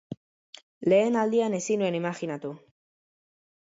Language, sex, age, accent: Basque, male, under 19, Mendebalekoa (Araba, Bizkaia, Gipuzkoako mendebaleko herri batzuk)